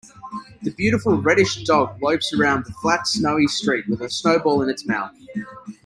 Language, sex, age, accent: English, male, 30-39, Australian English